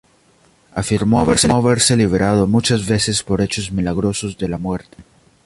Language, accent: Spanish, Andino-Pacífico: Colombia, Perú, Ecuador, oeste de Bolivia y Venezuela andina